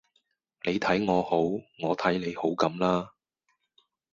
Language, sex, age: Cantonese, male, 30-39